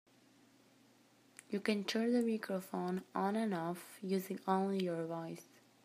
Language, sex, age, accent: English, female, 19-29, United States English